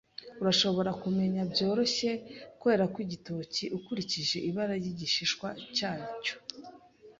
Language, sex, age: Kinyarwanda, female, 19-29